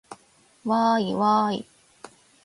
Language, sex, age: Japanese, female, 19-29